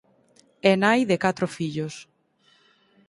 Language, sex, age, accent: Galician, female, 19-29, Oriental (común en zona oriental)